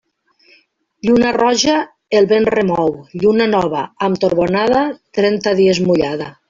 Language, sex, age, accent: Catalan, female, 50-59, valencià